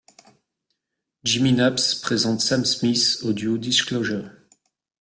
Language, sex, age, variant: French, male, 40-49, Français de métropole